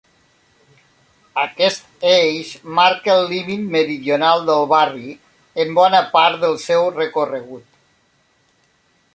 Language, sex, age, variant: Catalan, male, 40-49, Nord-Occidental